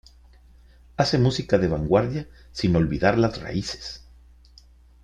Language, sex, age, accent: Spanish, male, 50-59, México